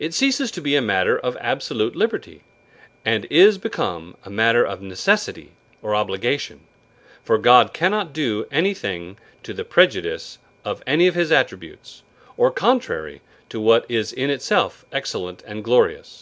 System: none